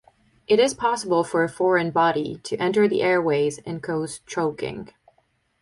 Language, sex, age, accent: English, female, 19-29, United States English